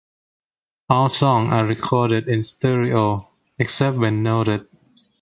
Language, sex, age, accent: English, male, 19-29, Singaporean English